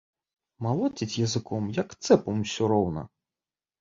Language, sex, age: Belarusian, male, 30-39